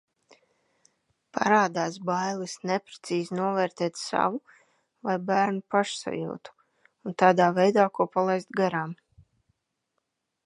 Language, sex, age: Latvian, female, 30-39